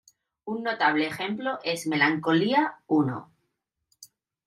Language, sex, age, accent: Spanish, female, 30-39, España: Centro-Sur peninsular (Madrid, Toledo, Castilla-La Mancha)